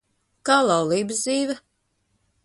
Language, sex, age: Latvian, female, 30-39